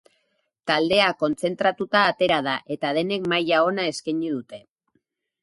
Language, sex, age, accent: Basque, female, 50-59, Erdialdekoa edo Nafarra (Gipuzkoa, Nafarroa)